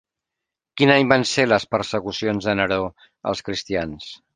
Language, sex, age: Catalan, male, 50-59